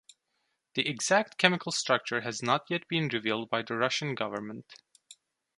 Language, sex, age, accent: English, male, 19-29, United States English